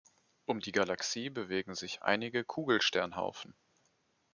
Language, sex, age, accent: German, male, 19-29, Deutschland Deutsch